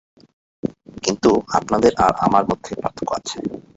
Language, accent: Bengali, শুদ্ধ; চলিত